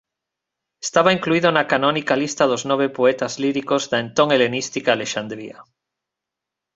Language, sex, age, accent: Galician, male, 30-39, Normativo (estándar)